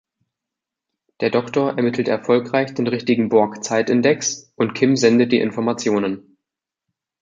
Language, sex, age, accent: German, male, 19-29, Deutschland Deutsch